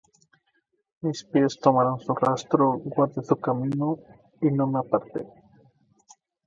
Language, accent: Spanish, México